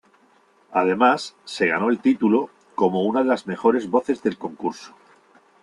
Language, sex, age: Spanish, male, 50-59